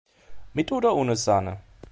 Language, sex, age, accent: German, male, 19-29, Deutschland Deutsch